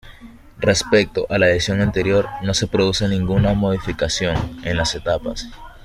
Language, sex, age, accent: Spanish, male, 19-29, México